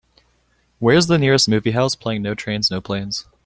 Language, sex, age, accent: English, male, 19-29, United States English